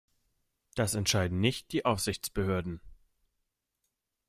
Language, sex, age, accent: German, male, 19-29, Deutschland Deutsch